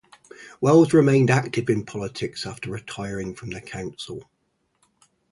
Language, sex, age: English, male, 50-59